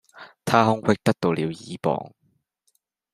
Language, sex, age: Cantonese, male, 19-29